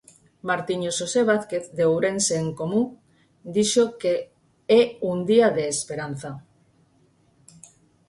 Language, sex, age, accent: Galician, female, 50-59, Normativo (estándar)